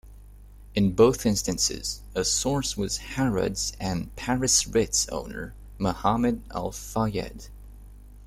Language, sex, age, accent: English, male, 19-29, United States English